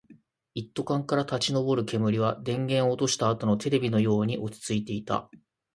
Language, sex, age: Japanese, male, 30-39